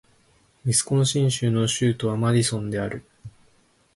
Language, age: Japanese, 19-29